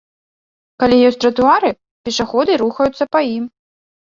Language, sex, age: Belarusian, female, 30-39